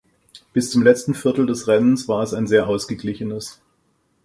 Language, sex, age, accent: German, male, 50-59, Deutschland Deutsch